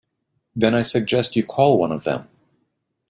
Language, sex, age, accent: English, male, 40-49, United States English